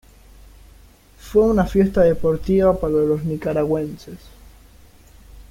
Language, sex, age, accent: Spanish, male, under 19, Rioplatense: Argentina, Uruguay, este de Bolivia, Paraguay